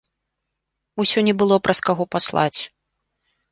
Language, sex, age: Belarusian, female, 40-49